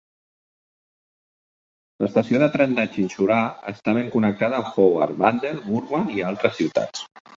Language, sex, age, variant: Catalan, male, 50-59, Central